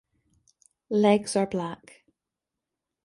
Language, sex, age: English, female, 50-59